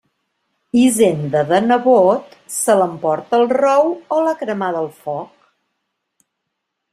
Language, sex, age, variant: Catalan, female, 40-49, Central